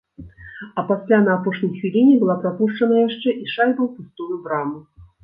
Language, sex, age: Belarusian, female, 40-49